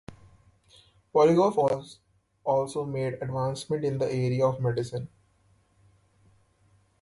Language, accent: English, India and South Asia (India, Pakistan, Sri Lanka)